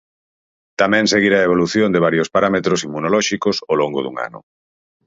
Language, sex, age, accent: Galician, male, 40-49, Central (gheada)